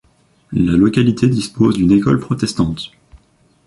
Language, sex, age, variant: French, male, under 19, Français de métropole